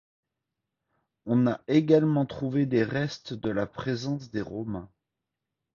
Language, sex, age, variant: French, male, 30-39, Français de métropole